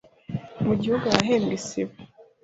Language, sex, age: Kinyarwanda, female, 19-29